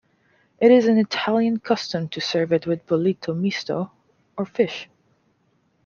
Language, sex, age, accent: English, female, 19-29, Canadian English